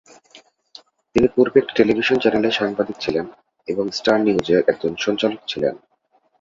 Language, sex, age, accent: Bengali, male, 19-29, Native